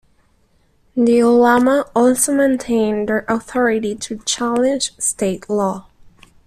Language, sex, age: English, female, 19-29